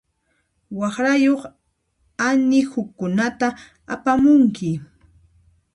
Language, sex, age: Puno Quechua, female, 30-39